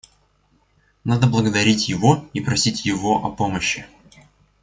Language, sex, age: Russian, male, under 19